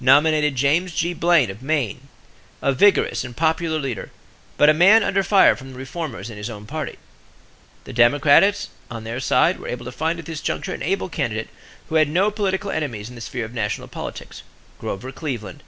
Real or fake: real